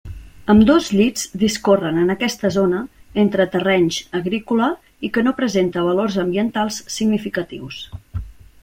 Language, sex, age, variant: Catalan, female, 40-49, Central